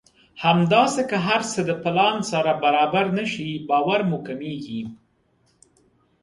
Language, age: Pashto, 19-29